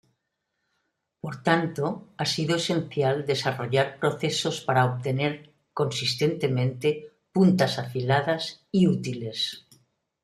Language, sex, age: Spanish, female, 70-79